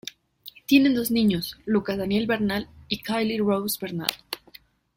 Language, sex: Spanish, female